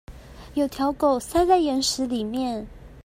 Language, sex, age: Chinese, female, 30-39